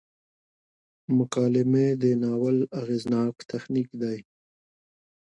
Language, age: Pashto, 19-29